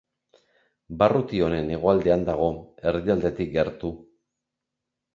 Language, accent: Basque, Erdialdekoa edo Nafarra (Gipuzkoa, Nafarroa)